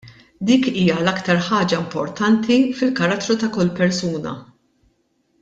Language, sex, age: Maltese, female, 50-59